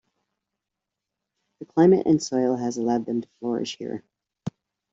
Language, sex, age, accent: English, female, 50-59, Canadian English